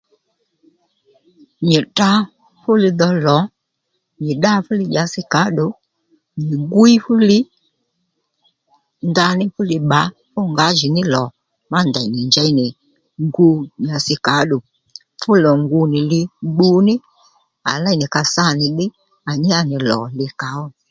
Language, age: Lendu, 40-49